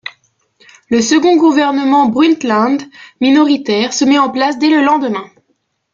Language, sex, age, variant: French, female, 19-29, Français de métropole